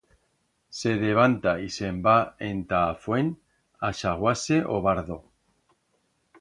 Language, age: Aragonese, 50-59